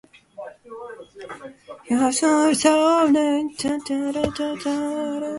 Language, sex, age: Japanese, male, 19-29